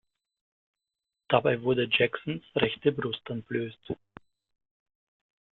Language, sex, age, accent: German, male, 40-49, Deutschland Deutsch